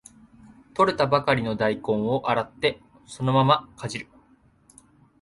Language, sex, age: Japanese, male, 19-29